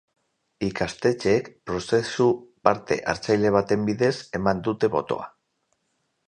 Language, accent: Basque, Mendebalekoa (Araba, Bizkaia, Gipuzkoako mendebaleko herri batzuk)